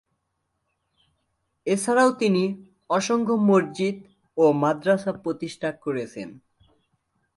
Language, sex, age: Bengali, male, 19-29